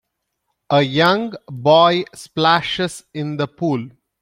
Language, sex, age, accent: English, male, 40-49, India and South Asia (India, Pakistan, Sri Lanka)